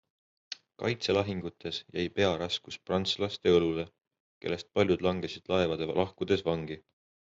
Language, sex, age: Estonian, male, 19-29